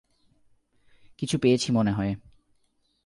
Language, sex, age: Bengali, male, 19-29